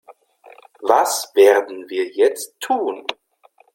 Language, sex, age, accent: German, male, 30-39, Deutschland Deutsch